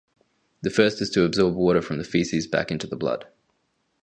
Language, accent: English, Australian English